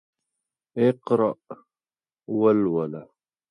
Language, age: Pashto, 30-39